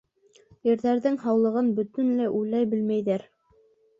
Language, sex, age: Bashkir, female, under 19